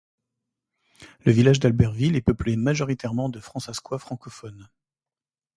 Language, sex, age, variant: French, male, 40-49, Français de métropole